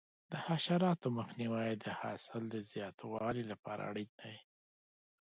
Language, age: Pashto, 30-39